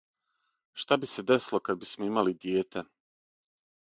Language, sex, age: Serbian, male, 30-39